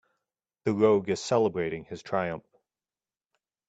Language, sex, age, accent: English, male, 30-39, United States English